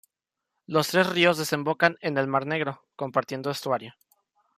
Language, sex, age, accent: Spanish, male, under 19, México